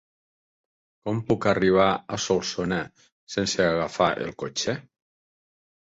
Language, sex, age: Catalan, male, 60-69